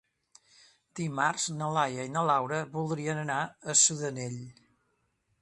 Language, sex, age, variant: Catalan, male, 60-69, Central